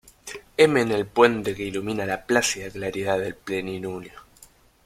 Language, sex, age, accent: Spanish, male, 19-29, Rioplatense: Argentina, Uruguay, este de Bolivia, Paraguay